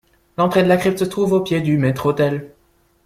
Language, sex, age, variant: French, male, 19-29, Français de métropole